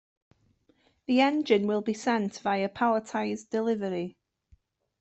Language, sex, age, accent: English, female, 19-29, Welsh English